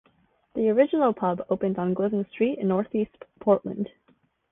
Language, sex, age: English, female, under 19